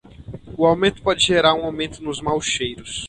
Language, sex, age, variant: Portuguese, male, 19-29, Portuguese (Brasil)